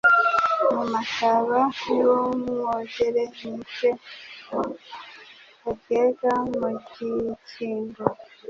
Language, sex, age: Kinyarwanda, female, 30-39